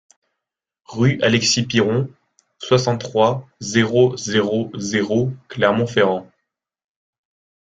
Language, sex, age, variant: French, male, 19-29, Français de métropole